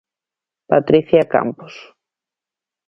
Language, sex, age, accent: Galician, female, 30-39, Normativo (estándar)